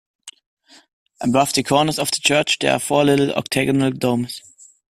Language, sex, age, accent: English, male, under 19, United States English